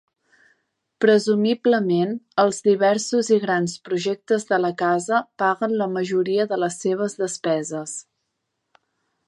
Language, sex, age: Catalan, female, 19-29